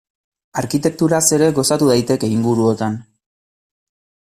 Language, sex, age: Basque, male, 30-39